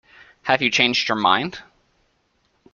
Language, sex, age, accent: English, male, 19-29, United States English